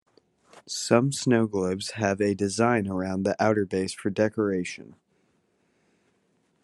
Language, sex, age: English, male, 19-29